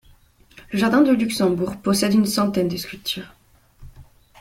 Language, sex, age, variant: French, female, 19-29, Français de métropole